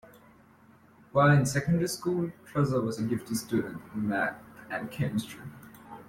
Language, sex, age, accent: English, male, under 19, United States English